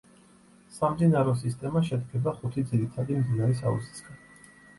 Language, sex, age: Georgian, male, 30-39